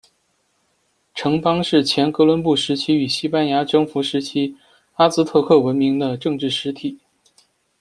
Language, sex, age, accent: Chinese, male, 30-39, 出生地：北京市